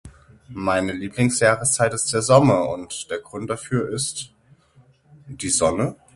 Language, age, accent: German, 30-39, Deutschland Deutsch